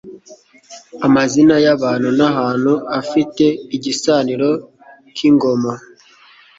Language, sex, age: Kinyarwanda, male, 40-49